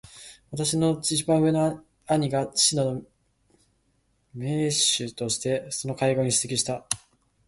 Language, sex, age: Japanese, male, 19-29